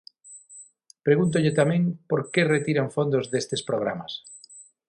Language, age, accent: Galician, 50-59, Atlántico (seseo e gheada); Normativo (estándar)